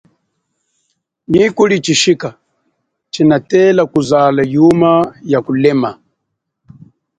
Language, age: Chokwe, 40-49